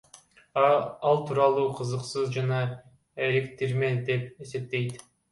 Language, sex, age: Kyrgyz, male, under 19